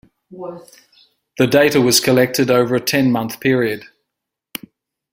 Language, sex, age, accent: English, male, 60-69, England English